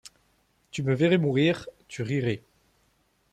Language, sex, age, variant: French, male, 30-39, Français de métropole